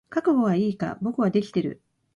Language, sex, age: Japanese, female, 50-59